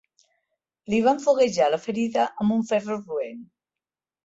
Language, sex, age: Catalan, female, 60-69